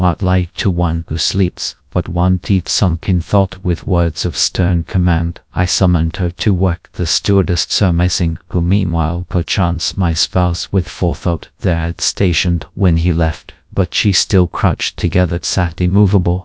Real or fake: fake